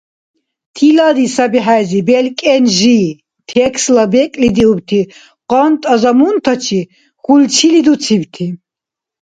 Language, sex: Dargwa, female